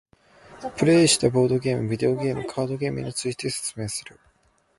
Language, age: English, 19-29